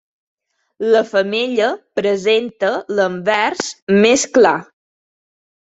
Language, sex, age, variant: Catalan, female, 30-39, Balear